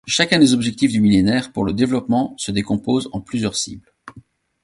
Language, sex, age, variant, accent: French, male, 40-49, Français d'Europe, Français de Belgique